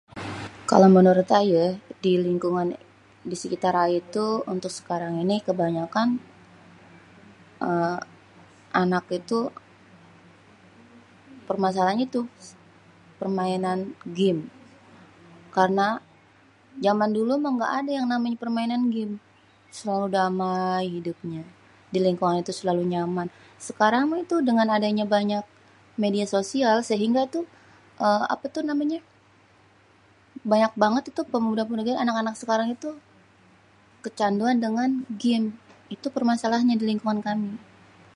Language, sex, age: Betawi, male, 30-39